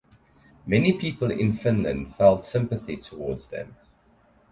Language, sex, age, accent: English, male, 19-29, Southern African (South Africa, Zimbabwe, Namibia)